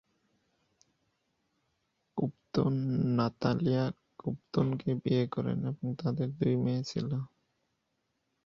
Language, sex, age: Bengali, male, 30-39